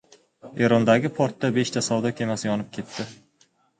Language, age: Uzbek, 19-29